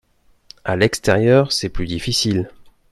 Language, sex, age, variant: French, male, 19-29, Français de métropole